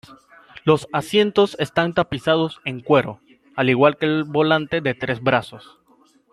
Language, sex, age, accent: Spanish, male, under 19, América central